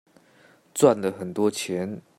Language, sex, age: Chinese, male, 19-29